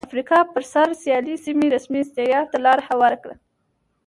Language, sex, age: Pashto, female, under 19